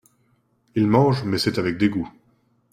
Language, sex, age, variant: French, male, 19-29, Français de métropole